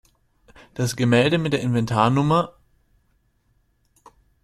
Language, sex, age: German, male, 19-29